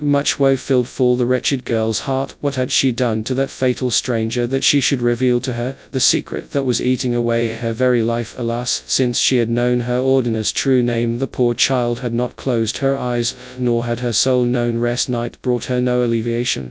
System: TTS, FastPitch